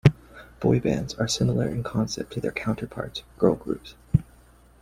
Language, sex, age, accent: English, male, 30-39, United States English